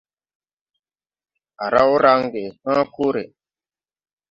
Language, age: Tupuri, 19-29